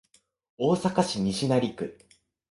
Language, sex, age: Japanese, male, 19-29